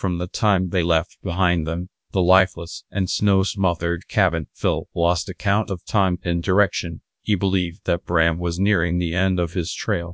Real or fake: fake